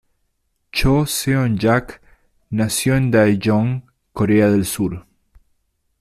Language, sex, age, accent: Spanish, male, 30-39, Rioplatense: Argentina, Uruguay, este de Bolivia, Paraguay